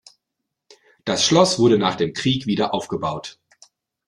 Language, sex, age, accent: German, male, 40-49, Deutschland Deutsch